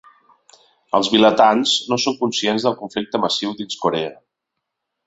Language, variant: Catalan, Central